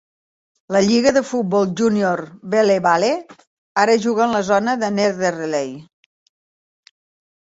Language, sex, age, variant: Catalan, female, 60-69, Central